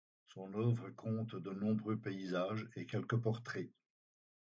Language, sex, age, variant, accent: French, male, 60-69, Français d'Europe, Français de Belgique